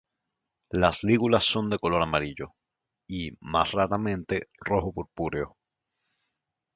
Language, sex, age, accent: Spanish, male, 30-39, Caribe: Cuba, Venezuela, Puerto Rico, República Dominicana, Panamá, Colombia caribeña, México caribeño, Costa del golfo de México